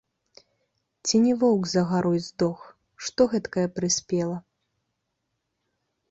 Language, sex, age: Belarusian, female, 30-39